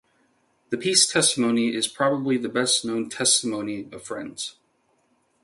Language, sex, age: English, male, 19-29